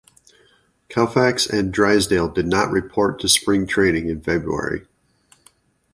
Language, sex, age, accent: English, male, 50-59, United States English